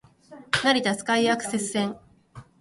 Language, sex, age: Japanese, female, 30-39